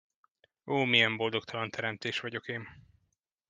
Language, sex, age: Hungarian, male, 19-29